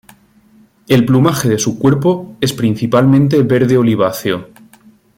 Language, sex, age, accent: Spanish, male, 40-49, España: Sur peninsular (Andalucia, Extremadura, Murcia)